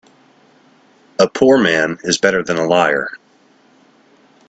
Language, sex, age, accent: English, male, 30-39, United States English